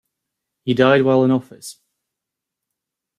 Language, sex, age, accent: English, male, 19-29, England English